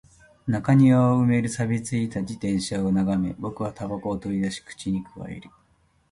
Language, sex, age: Japanese, male, 30-39